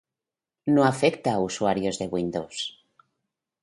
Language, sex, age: Spanish, female, 60-69